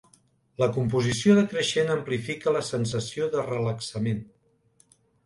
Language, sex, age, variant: Catalan, male, 60-69, Central